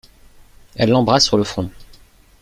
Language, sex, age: French, male, under 19